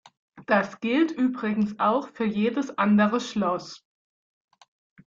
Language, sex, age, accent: German, female, 19-29, Deutschland Deutsch